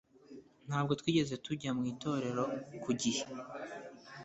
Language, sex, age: Kinyarwanda, male, under 19